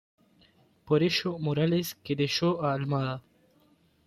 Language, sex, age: Spanish, male, under 19